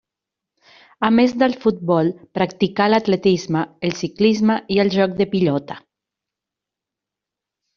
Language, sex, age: Catalan, female, 40-49